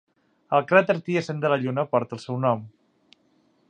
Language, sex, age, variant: Catalan, male, 30-39, Central